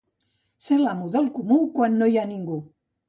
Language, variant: Catalan, Central